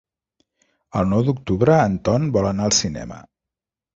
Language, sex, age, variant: Catalan, male, 40-49, Central